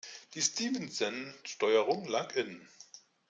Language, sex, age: German, male, 50-59